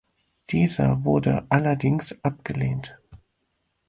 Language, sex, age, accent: German, male, 19-29, Deutschland Deutsch